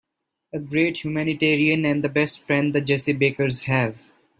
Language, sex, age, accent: English, male, under 19, India and South Asia (India, Pakistan, Sri Lanka)